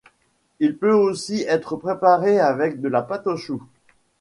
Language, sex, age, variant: French, male, 40-49, Français de métropole